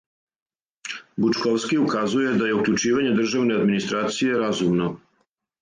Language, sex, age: Serbian, male, 50-59